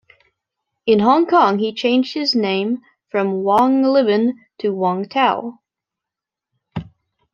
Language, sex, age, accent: English, female, 19-29, United States English